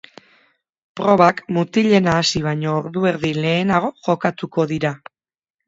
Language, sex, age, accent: Basque, female, 30-39, Erdialdekoa edo Nafarra (Gipuzkoa, Nafarroa)